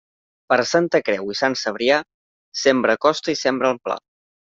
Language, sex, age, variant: Catalan, male, 19-29, Central